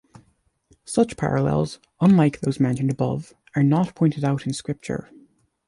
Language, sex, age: English, male, under 19